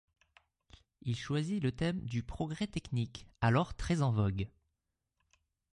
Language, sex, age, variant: French, male, 30-39, Français de métropole